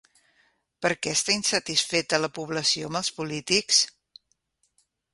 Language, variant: Catalan, Central